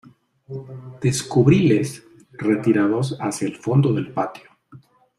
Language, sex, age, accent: Spanish, male, 40-49, México